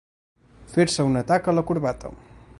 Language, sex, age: Catalan, male, 19-29